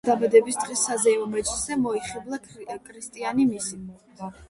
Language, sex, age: Georgian, female, under 19